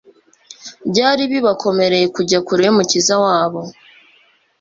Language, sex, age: Kinyarwanda, female, 19-29